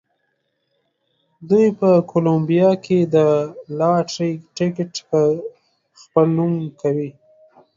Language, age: Pashto, 19-29